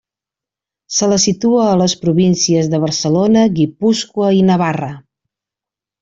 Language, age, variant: Catalan, 40-49, Central